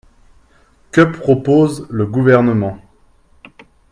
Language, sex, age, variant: French, male, 19-29, Français de métropole